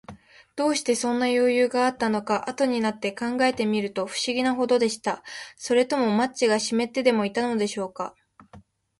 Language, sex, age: Japanese, female, 19-29